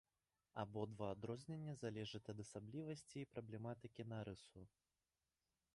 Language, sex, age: Belarusian, male, 19-29